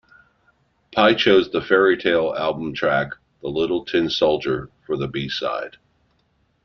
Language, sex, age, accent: English, male, 50-59, United States English